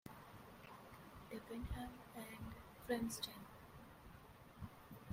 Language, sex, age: English, female, 19-29